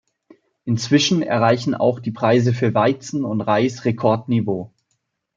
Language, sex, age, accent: German, male, 19-29, Deutschland Deutsch